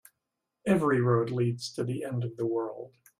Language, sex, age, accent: English, male, 70-79, United States English